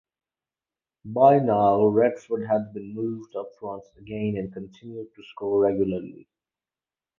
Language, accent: English, England English